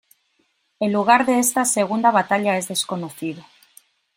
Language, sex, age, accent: Spanish, female, 40-49, España: Norte peninsular (Asturias, Castilla y León, Cantabria, País Vasco, Navarra, Aragón, La Rioja, Guadalajara, Cuenca)